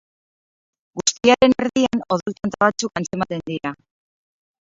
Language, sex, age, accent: Basque, female, 50-59, Mendebalekoa (Araba, Bizkaia, Gipuzkoako mendebaleko herri batzuk)